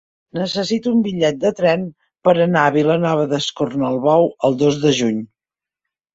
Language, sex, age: Catalan, female, 50-59